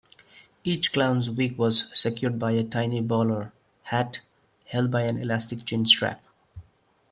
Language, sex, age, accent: English, male, 30-39, India and South Asia (India, Pakistan, Sri Lanka)